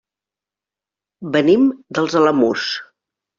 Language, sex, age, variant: Catalan, female, 50-59, Central